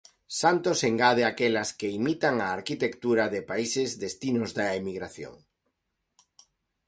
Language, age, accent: Galician, 40-49, Normativo (estándar)